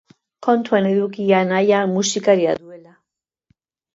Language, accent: Basque, Mendebalekoa (Araba, Bizkaia, Gipuzkoako mendebaleko herri batzuk)